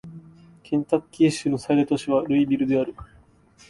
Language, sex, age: Japanese, male, 19-29